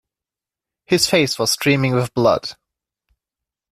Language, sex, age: English, male, 19-29